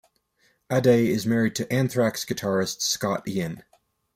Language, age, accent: English, 19-29, United States English